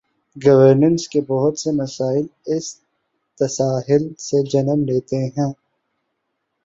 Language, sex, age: Urdu, male, 19-29